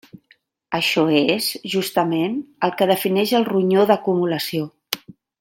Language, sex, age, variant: Catalan, female, 50-59, Central